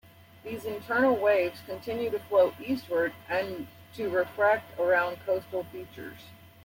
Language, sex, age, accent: English, female, 40-49, United States English